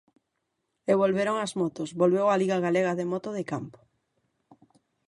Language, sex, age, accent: Galician, female, 30-39, Oriental (común en zona oriental); Normativo (estándar)